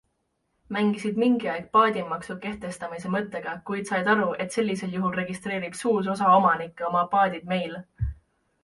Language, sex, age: Estonian, female, 19-29